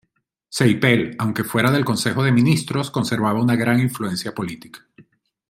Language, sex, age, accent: Spanish, male, 40-49, Caribe: Cuba, Venezuela, Puerto Rico, República Dominicana, Panamá, Colombia caribeña, México caribeño, Costa del golfo de México